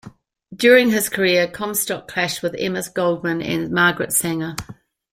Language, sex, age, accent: English, female, 60-69, New Zealand English